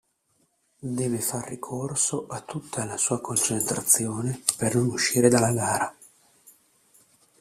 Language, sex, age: Italian, male, 30-39